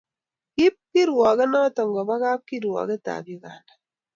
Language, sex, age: Kalenjin, female, 40-49